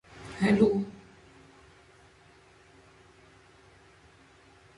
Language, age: English, under 19